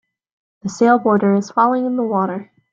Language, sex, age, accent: English, female, 19-29, United States English